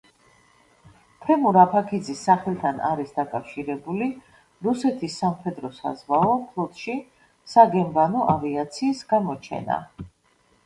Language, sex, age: Georgian, female, 50-59